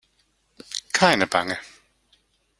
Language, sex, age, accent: German, male, 50-59, Deutschland Deutsch